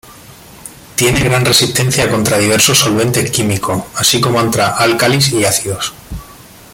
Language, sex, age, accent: Spanish, male, 30-39, España: Sur peninsular (Andalucia, Extremadura, Murcia)